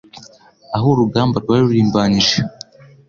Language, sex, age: Kinyarwanda, male, under 19